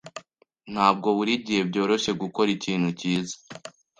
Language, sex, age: Kinyarwanda, male, under 19